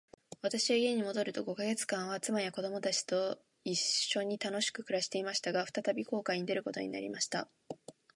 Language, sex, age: Japanese, female, 19-29